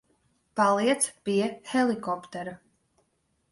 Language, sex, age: Latvian, female, 19-29